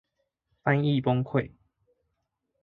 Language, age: Chinese, 19-29